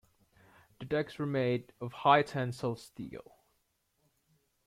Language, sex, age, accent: English, male, 19-29, Australian English